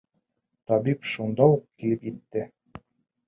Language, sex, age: Bashkir, male, 19-29